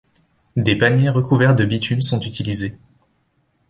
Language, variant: French, Français de métropole